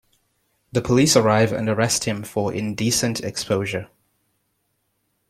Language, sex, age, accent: English, male, 19-29, England English